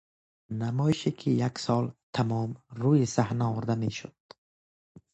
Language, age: Persian, 19-29